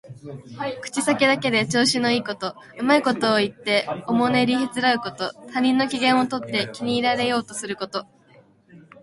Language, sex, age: Japanese, female, 19-29